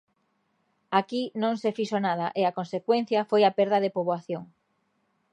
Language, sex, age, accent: Galician, female, 40-49, Atlántico (seseo e gheada)